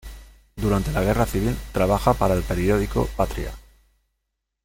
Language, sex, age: Spanish, male, 40-49